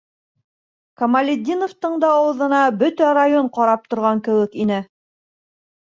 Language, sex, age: Bashkir, female, 30-39